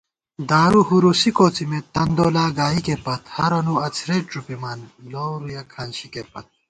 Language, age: Gawar-Bati, 30-39